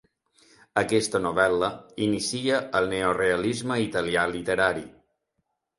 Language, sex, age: Catalan, male, 40-49